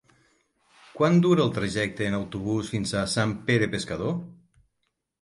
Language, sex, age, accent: Catalan, male, 50-59, occidental